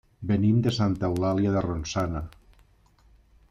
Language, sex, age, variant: Catalan, male, 40-49, Nord-Occidental